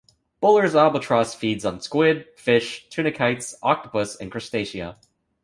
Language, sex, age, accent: English, male, 19-29, United States English